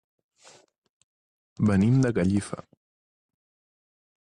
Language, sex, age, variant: Catalan, male, 30-39, Central